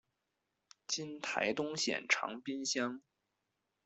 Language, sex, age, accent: Chinese, male, 19-29, 出生地：北京市